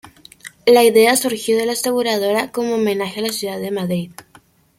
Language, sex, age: Spanish, female, 19-29